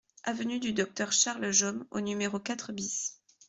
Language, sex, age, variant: French, female, 19-29, Français de métropole